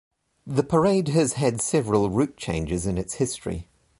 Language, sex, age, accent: English, male, 30-39, New Zealand English